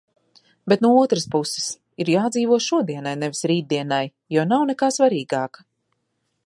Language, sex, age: Latvian, female, 30-39